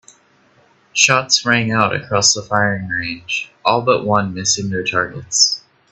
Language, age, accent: English, 19-29, United States English